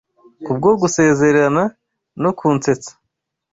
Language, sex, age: Kinyarwanda, male, 19-29